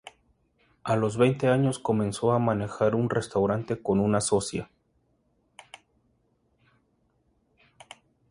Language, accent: Spanish, México